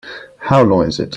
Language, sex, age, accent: English, male, 19-29, England English